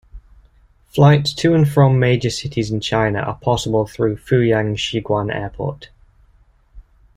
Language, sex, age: English, male, 30-39